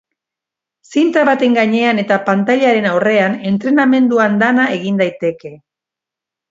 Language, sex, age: Basque, female, 60-69